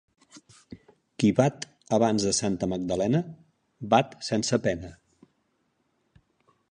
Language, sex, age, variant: Catalan, male, 60-69, Central